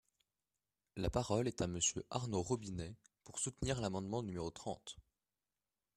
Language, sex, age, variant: French, male, under 19, Français de métropole